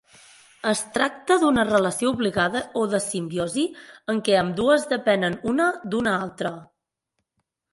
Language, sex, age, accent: Catalan, female, 30-39, Oriental